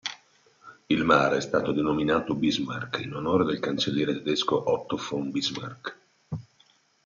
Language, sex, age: Italian, male, 50-59